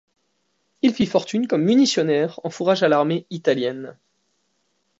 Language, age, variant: French, 19-29, Français de métropole